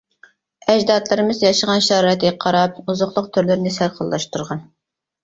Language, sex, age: Uyghur, female, 19-29